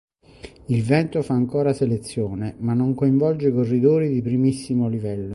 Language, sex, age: Italian, male, 60-69